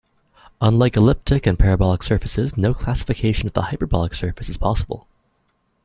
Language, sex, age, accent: English, male, 19-29, Canadian English